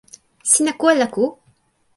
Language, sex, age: Toki Pona, female, 19-29